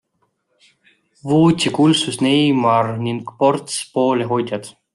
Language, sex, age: Estonian, male, 19-29